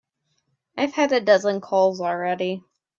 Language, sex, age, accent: English, female, 19-29, United States English